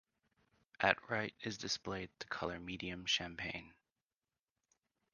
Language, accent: English, United States English